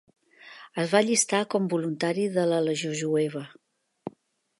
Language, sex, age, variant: Catalan, female, 60-69, Central